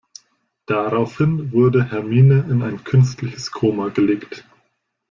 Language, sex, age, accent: German, male, 19-29, Deutschland Deutsch